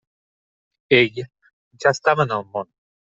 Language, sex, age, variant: Catalan, male, 50-59, Central